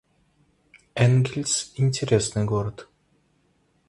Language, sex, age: Russian, male, 19-29